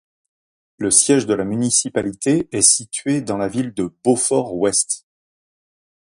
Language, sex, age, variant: French, male, 50-59, Français de métropole